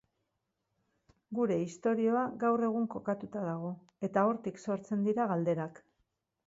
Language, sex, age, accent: Basque, female, 50-59, Mendebalekoa (Araba, Bizkaia, Gipuzkoako mendebaleko herri batzuk)